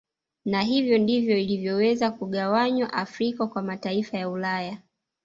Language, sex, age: Swahili, female, 19-29